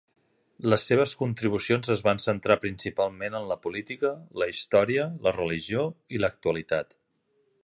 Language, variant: Catalan, Central